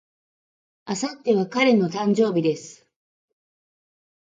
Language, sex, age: Japanese, female, 50-59